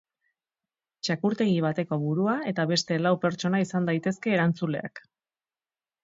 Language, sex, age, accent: Basque, female, 30-39, Erdialdekoa edo Nafarra (Gipuzkoa, Nafarroa)